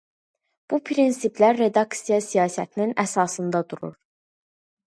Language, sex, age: Azerbaijani, female, under 19